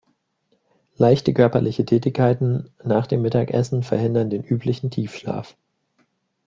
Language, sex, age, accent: German, male, 19-29, Deutschland Deutsch